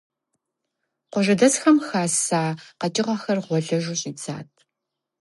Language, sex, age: Kabardian, female, 40-49